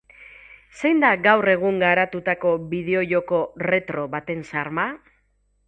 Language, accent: Basque, Mendebalekoa (Araba, Bizkaia, Gipuzkoako mendebaleko herri batzuk)